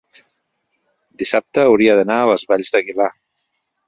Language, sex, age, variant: Catalan, male, 60-69, Central